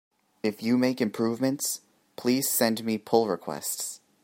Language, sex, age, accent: English, male, 19-29, United States English